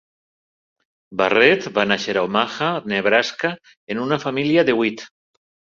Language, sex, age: Catalan, male, 60-69